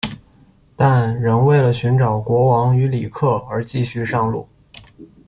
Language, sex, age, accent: Chinese, male, 19-29, 出生地：北京市